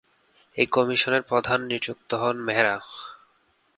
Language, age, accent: Bengali, 19-29, প্রমিত